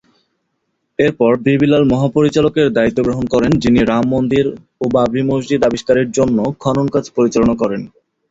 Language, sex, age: Bengali, male, 19-29